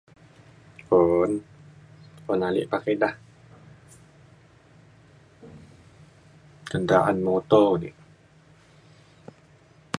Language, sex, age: Mainstream Kenyah, female, 19-29